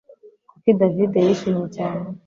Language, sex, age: Kinyarwanda, female, 19-29